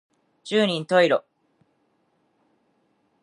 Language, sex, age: Japanese, female, 19-29